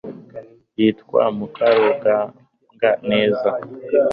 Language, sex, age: Kinyarwanda, male, under 19